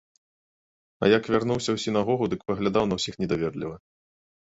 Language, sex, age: Belarusian, male, 30-39